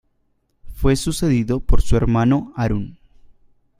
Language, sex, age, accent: Spanish, male, under 19, Andino-Pacífico: Colombia, Perú, Ecuador, oeste de Bolivia y Venezuela andina